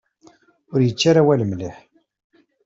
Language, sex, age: Kabyle, male, 50-59